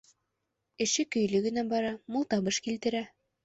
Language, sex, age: Bashkir, female, 19-29